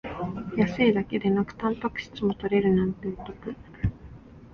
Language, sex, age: Japanese, female, 19-29